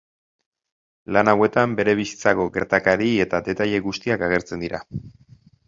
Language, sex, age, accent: Basque, male, 30-39, Mendebalekoa (Araba, Bizkaia, Gipuzkoako mendebaleko herri batzuk)